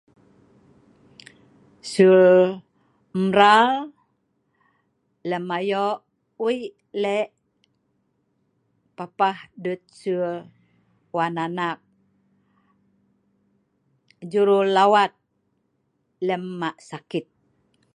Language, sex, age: Sa'ban, female, 50-59